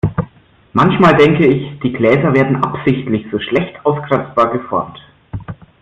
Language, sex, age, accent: German, male, 19-29, Deutschland Deutsch